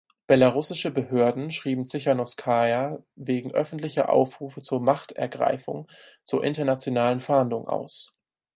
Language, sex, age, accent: German, male, 19-29, Deutschland Deutsch